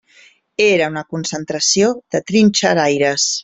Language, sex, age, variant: Catalan, female, 40-49, Central